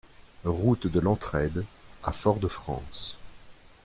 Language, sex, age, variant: French, male, 40-49, Français de métropole